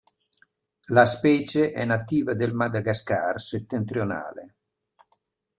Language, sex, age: Italian, male, 60-69